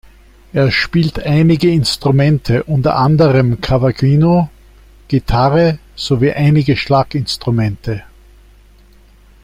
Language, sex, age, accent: German, male, 60-69, Österreichisches Deutsch